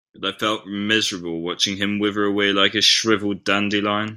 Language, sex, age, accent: English, male, under 19, England English